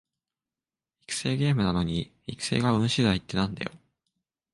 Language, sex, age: Japanese, male, 19-29